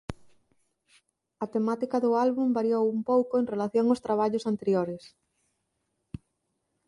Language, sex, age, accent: Galician, female, 30-39, Atlántico (seseo e gheada)